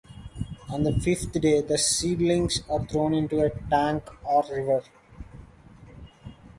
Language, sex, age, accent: English, male, 19-29, India and South Asia (India, Pakistan, Sri Lanka)